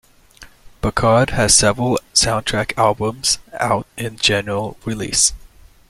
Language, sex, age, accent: English, male, 19-29, United States English